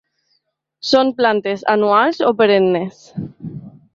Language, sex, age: Catalan, female, 50-59